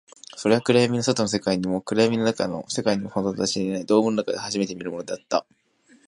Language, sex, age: Japanese, male, 19-29